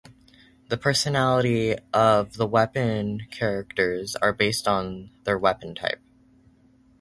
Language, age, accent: English, under 19, United States English